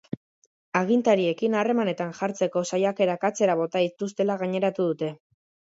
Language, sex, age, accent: Basque, male, under 19, Mendebalekoa (Araba, Bizkaia, Gipuzkoako mendebaleko herri batzuk)